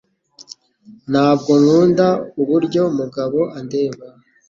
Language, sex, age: Kinyarwanda, male, 19-29